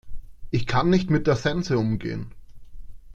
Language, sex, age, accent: German, male, 30-39, Österreichisches Deutsch